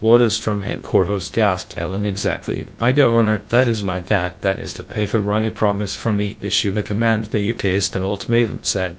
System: TTS, GlowTTS